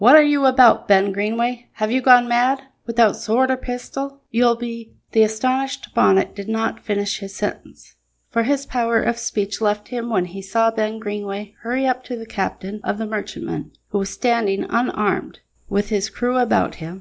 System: none